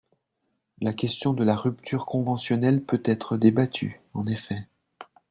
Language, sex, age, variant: French, male, 40-49, Français de métropole